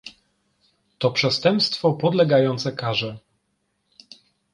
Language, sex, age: Polish, male, 30-39